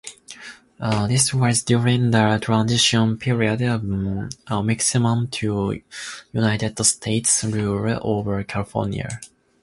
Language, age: English, 19-29